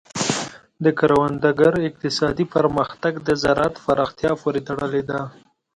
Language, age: Pashto, 19-29